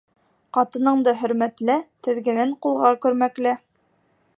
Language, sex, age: Bashkir, female, 19-29